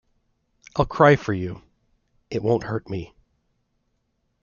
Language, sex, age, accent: English, male, 30-39, United States English